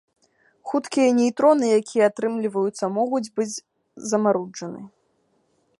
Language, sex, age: Belarusian, female, under 19